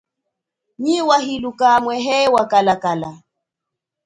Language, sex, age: Chokwe, female, 30-39